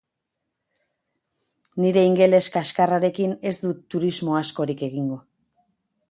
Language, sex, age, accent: Basque, female, 30-39, Mendebalekoa (Araba, Bizkaia, Gipuzkoako mendebaleko herri batzuk)